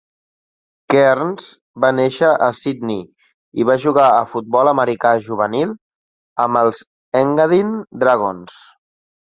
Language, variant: Catalan, Central